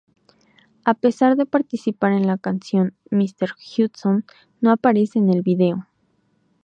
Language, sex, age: Spanish, female, 19-29